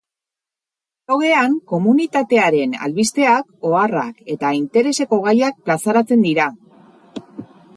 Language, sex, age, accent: Basque, female, 50-59, Erdialdekoa edo Nafarra (Gipuzkoa, Nafarroa)